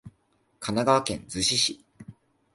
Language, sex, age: Japanese, male, under 19